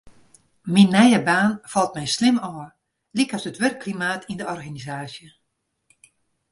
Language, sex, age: Western Frisian, female, 60-69